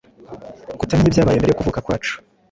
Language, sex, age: Kinyarwanda, male, 19-29